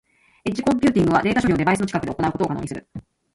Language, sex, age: Japanese, female, 40-49